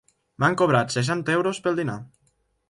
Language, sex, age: Catalan, male, under 19